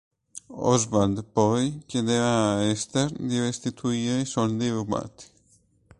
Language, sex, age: Italian, male, 19-29